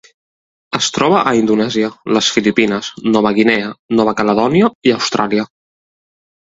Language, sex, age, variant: Catalan, male, 30-39, Central